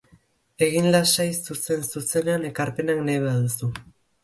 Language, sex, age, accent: Basque, male, under 19, Erdialdekoa edo Nafarra (Gipuzkoa, Nafarroa)